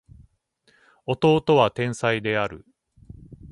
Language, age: Japanese, 50-59